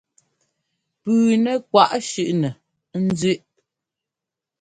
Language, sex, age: Ngomba, female, 40-49